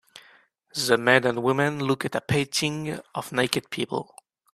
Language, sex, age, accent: English, male, 19-29, United States English